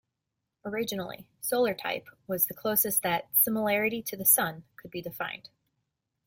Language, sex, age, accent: English, female, 30-39, United States English